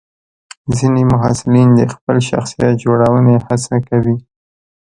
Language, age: Pashto, 19-29